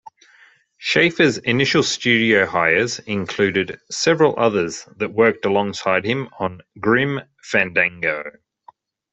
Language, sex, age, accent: English, male, 40-49, Australian English